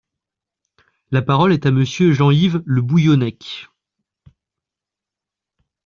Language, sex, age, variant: French, male, 30-39, Français de métropole